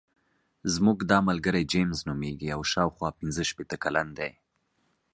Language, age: Pashto, 19-29